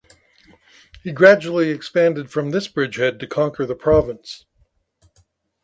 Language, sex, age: English, male, 60-69